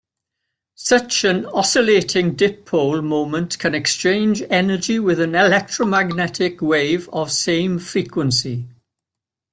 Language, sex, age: English, male, 80-89